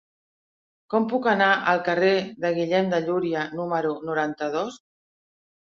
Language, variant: Catalan, Central